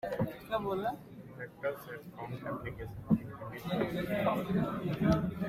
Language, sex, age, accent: English, male, 19-29, India and South Asia (India, Pakistan, Sri Lanka)